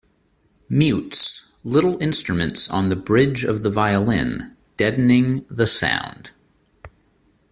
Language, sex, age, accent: English, male, 19-29, United States English